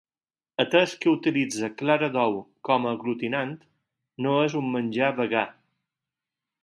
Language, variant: Catalan, Balear